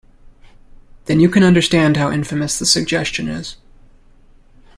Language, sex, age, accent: English, male, 19-29, United States English